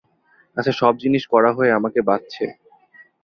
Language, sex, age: Bengali, male, 19-29